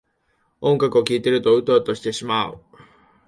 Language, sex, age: Japanese, male, 19-29